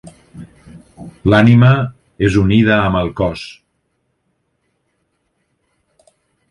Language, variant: Catalan, Central